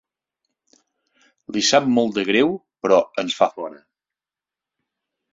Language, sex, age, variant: Catalan, male, 60-69, Central